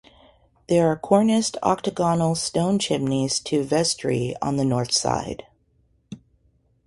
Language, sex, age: English, female, 40-49